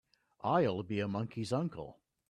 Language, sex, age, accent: English, male, 40-49, Canadian English